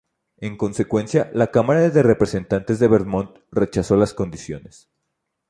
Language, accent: Spanish, México